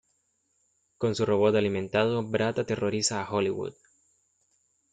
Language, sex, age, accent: Spanish, male, 19-29, América central